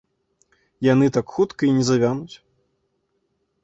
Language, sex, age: Belarusian, male, 19-29